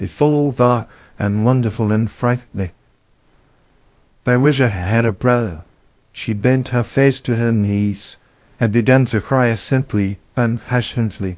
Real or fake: fake